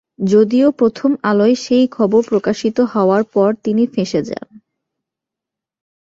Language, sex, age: Bengali, female, 19-29